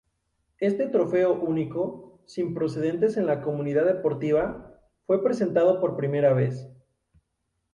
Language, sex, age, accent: Spanish, male, 19-29, México